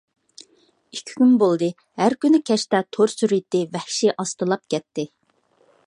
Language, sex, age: Uyghur, female, 40-49